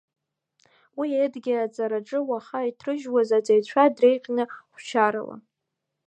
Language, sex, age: Abkhazian, female, 19-29